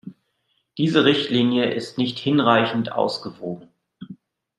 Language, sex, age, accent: German, male, 40-49, Deutschland Deutsch